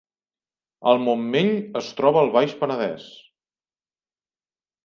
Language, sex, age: Catalan, male, 40-49